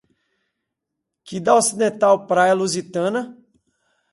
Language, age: Portuguese, 40-49